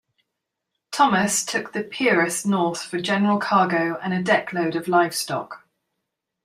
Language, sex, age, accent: English, female, 40-49, England English